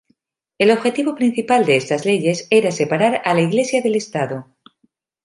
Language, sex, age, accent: Spanish, female, 40-49, España: Norte peninsular (Asturias, Castilla y León, Cantabria, País Vasco, Navarra, Aragón, La Rioja, Guadalajara, Cuenca)